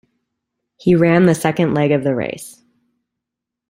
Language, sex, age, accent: English, female, 30-39, United States English